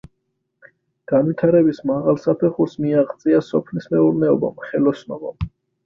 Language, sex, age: Georgian, male, 19-29